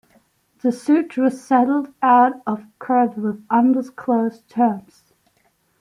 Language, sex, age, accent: English, male, 50-59, England English